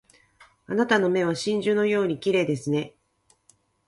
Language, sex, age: Japanese, female, 40-49